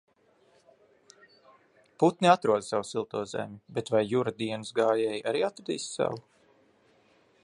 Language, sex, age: Latvian, male, 19-29